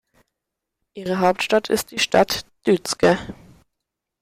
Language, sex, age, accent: German, male, under 19, Deutschland Deutsch